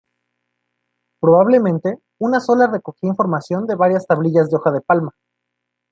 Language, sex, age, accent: Spanish, male, 19-29, México